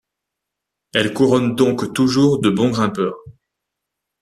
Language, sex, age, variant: French, male, 19-29, Français de métropole